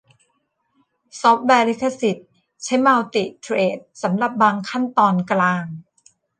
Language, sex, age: Thai, female, 40-49